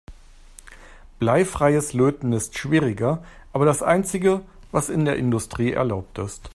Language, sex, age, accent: German, male, 50-59, Deutschland Deutsch